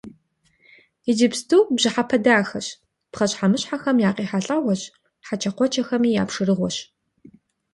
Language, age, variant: Kabardian, 30-39, Адыгэбзэ (Къэбэрдей, Кирил, псоми зэдай)